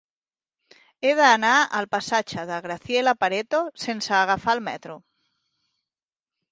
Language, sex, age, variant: Catalan, female, 50-59, Central